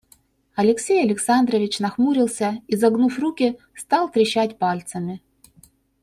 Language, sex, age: Russian, female, 40-49